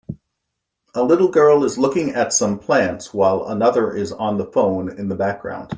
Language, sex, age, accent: English, male, 50-59, United States English